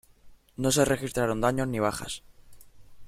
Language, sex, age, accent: Spanish, male, under 19, España: Sur peninsular (Andalucia, Extremadura, Murcia)